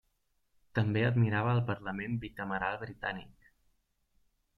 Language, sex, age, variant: Catalan, male, 30-39, Central